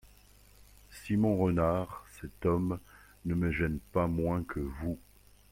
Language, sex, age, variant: French, male, 50-59, Français de métropole